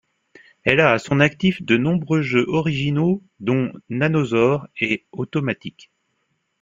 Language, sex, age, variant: French, male, 30-39, Français de métropole